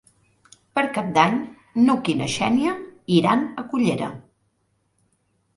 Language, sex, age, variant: Catalan, female, 50-59, Central